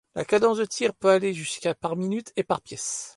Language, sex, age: French, male, 40-49